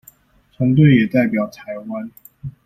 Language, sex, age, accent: Chinese, male, 19-29, 出生地：臺北市